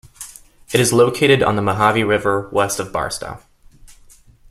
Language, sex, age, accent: English, male, 19-29, United States English